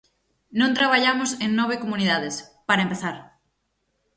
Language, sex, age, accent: Galician, female, 30-39, Atlántico (seseo e gheada); Normativo (estándar)